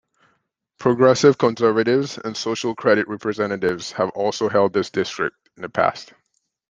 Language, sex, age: English, male, 30-39